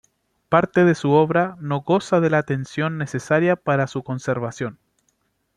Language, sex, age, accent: Spanish, male, 19-29, Chileno: Chile, Cuyo